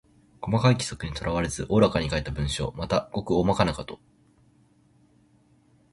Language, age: Japanese, 19-29